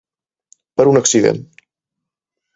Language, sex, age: Catalan, male, 19-29